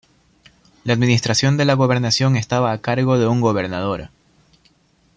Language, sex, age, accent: Spanish, male, 19-29, Andino-Pacífico: Colombia, Perú, Ecuador, oeste de Bolivia y Venezuela andina